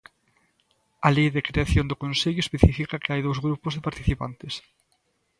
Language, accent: Galician, Atlántico (seseo e gheada)